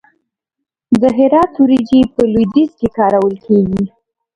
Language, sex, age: Pashto, female, under 19